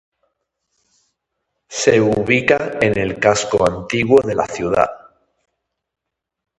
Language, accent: Spanish, España: Norte peninsular (Asturias, Castilla y León, Cantabria, País Vasco, Navarra, Aragón, La Rioja, Guadalajara, Cuenca)